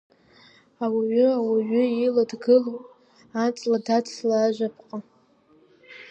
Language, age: Abkhazian, under 19